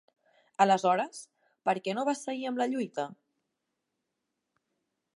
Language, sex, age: Catalan, female, 19-29